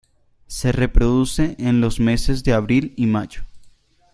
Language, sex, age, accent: Spanish, male, under 19, Andino-Pacífico: Colombia, Perú, Ecuador, oeste de Bolivia y Venezuela andina